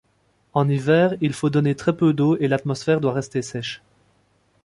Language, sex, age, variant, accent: French, male, 19-29, Français d'Europe, Français de Belgique